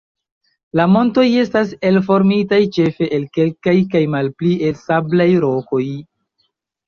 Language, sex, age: Esperanto, male, 19-29